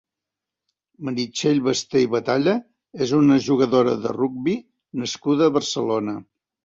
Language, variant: Catalan, Central